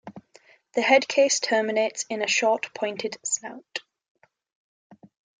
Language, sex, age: English, female, 19-29